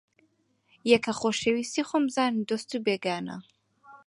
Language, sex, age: Central Kurdish, female, 19-29